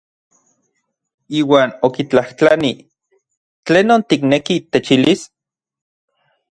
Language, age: Orizaba Nahuatl, 30-39